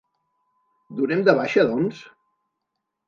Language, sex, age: Catalan, male, 80-89